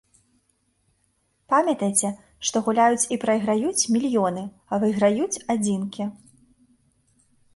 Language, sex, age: Belarusian, female, 19-29